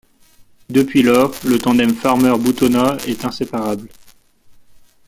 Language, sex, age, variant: French, male, 19-29, Français de métropole